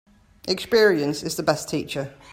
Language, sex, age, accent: English, female, 30-39, England English